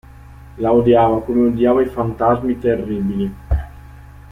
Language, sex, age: Italian, male, 19-29